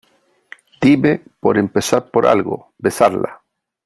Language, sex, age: Spanish, male, 50-59